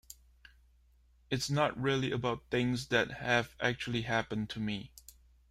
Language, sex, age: English, male, 30-39